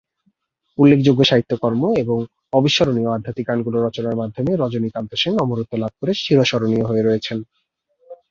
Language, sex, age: Bengali, male, 19-29